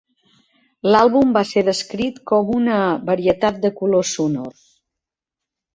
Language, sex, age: Catalan, female, 50-59